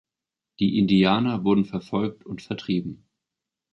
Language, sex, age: German, male, 19-29